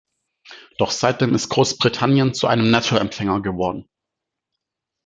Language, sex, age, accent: German, male, 19-29, Deutschland Deutsch